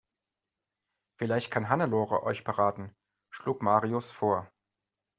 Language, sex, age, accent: German, male, 40-49, Deutschland Deutsch